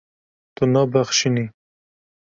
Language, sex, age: Kurdish, male, 30-39